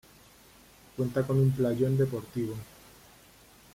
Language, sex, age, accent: Spanish, male, 40-49, España: Centro-Sur peninsular (Madrid, Toledo, Castilla-La Mancha)